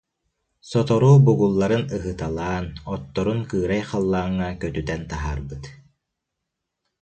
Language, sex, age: Yakut, male, 19-29